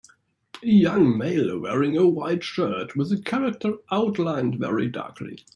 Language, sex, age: English, male, 19-29